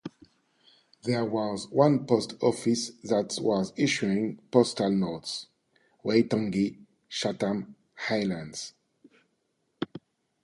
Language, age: English, 50-59